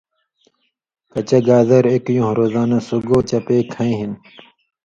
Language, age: Indus Kohistani, 30-39